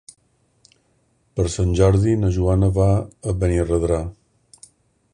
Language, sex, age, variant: Catalan, male, 50-59, Balear